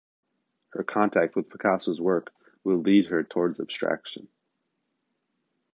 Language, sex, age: English, male, under 19